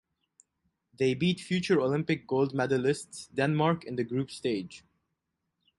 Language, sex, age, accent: English, male, 19-29, United States English